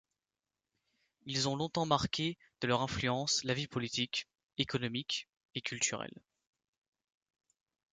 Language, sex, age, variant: French, male, 19-29, Français de métropole